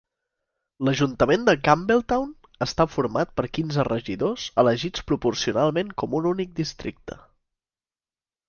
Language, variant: Catalan, Central